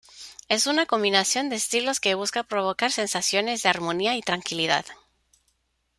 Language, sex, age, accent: Spanish, female, 40-49, México